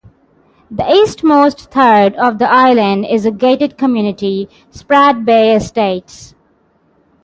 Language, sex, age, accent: English, female, 19-29, United States English; England English; India and South Asia (India, Pakistan, Sri Lanka)